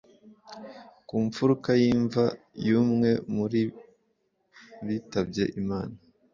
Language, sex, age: Kinyarwanda, male, 19-29